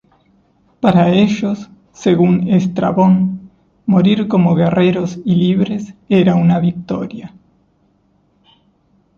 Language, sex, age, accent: Spanish, male, 30-39, Rioplatense: Argentina, Uruguay, este de Bolivia, Paraguay